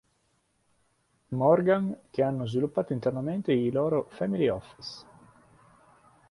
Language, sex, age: Italian, male, 50-59